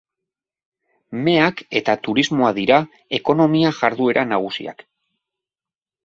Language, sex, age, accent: Basque, male, 40-49, Mendebalekoa (Araba, Bizkaia, Gipuzkoako mendebaleko herri batzuk)